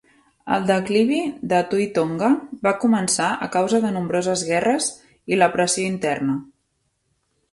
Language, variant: Catalan, Central